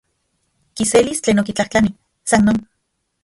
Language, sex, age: Central Puebla Nahuatl, female, 40-49